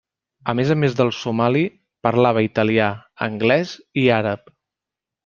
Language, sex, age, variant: Catalan, male, 19-29, Central